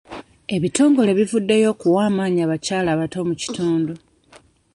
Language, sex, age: Ganda, female, 30-39